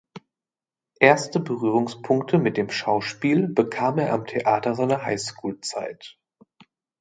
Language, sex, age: German, male, 30-39